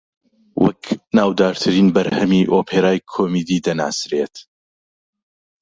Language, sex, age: Central Kurdish, male, 40-49